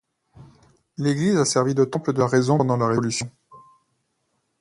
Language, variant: French, Français de métropole